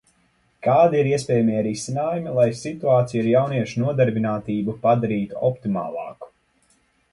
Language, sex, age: Latvian, male, 19-29